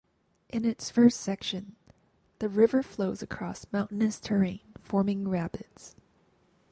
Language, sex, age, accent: English, female, 19-29, United States English